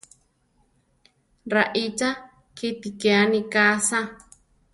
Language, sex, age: Central Tarahumara, female, 30-39